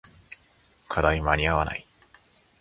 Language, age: Japanese, 19-29